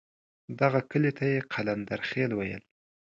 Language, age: Pashto, 19-29